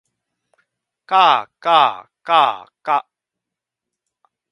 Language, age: Japanese, 30-39